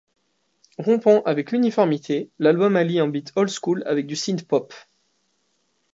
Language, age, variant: French, 19-29, Français de métropole